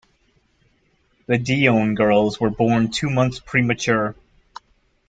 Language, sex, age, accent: English, male, 30-39, United States English